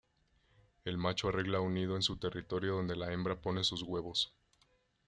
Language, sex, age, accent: Spanish, male, 19-29, México